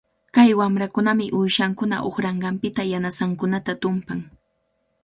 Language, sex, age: Cajatambo North Lima Quechua, female, 19-29